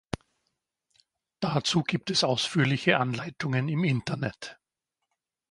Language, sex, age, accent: German, male, 50-59, Österreichisches Deutsch